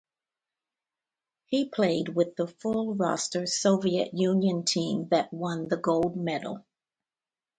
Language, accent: English, United States English